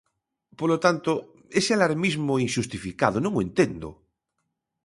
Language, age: Galician, 50-59